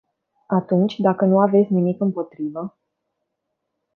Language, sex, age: Romanian, female, 19-29